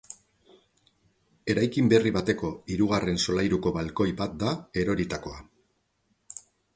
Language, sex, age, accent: Basque, male, 50-59, Mendebalekoa (Araba, Bizkaia, Gipuzkoako mendebaleko herri batzuk)